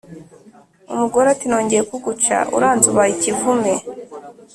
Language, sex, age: Kinyarwanda, female, 19-29